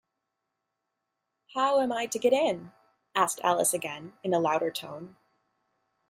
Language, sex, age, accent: English, female, 30-39, United States English